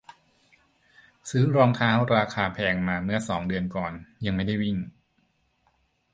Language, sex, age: Thai, male, 40-49